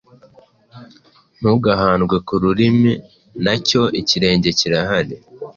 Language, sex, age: Kinyarwanda, male, 19-29